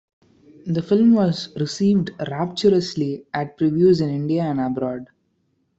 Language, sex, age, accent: English, male, 19-29, India and South Asia (India, Pakistan, Sri Lanka)